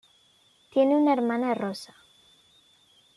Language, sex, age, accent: Spanish, female, under 19, España: Centro-Sur peninsular (Madrid, Toledo, Castilla-La Mancha)